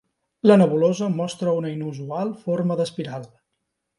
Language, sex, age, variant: Catalan, male, 50-59, Central